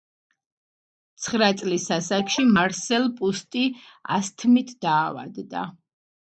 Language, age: Georgian, under 19